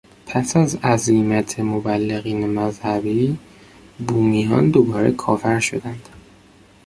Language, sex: Persian, male